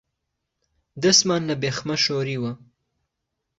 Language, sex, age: Central Kurdish, male, 19-29